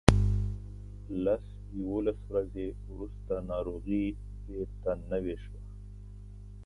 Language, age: Pashto, 40-49